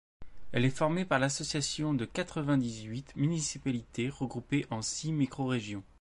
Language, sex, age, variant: French, male, 19-29, Français de métropole